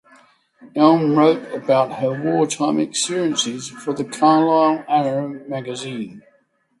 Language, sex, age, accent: English, male, 80-89, England English